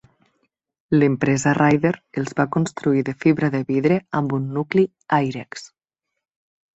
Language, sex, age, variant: Catalan, female, 30-39, Central